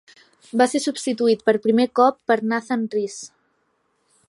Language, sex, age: Catalan, female, 19-29